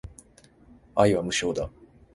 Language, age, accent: Japanese, 30-39, 関西